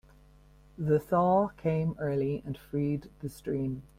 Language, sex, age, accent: English, female, 50-59, Irish English